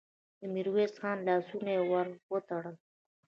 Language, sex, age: Pashto, female, 19-29